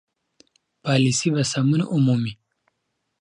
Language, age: Pashto, 19-29